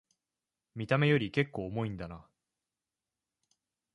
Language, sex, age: Japanese, male, 19-29